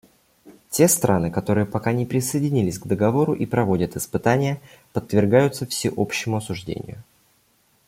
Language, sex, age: Russian, male, 19-29